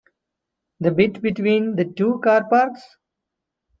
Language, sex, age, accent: English, male, 30-39, India and South Asia (India, Pakistan, Sri Lanka)